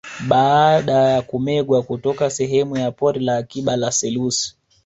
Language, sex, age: Swahili, male, 19-29